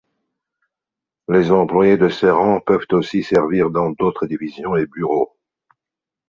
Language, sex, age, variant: French, male, 60-69, Français de métropole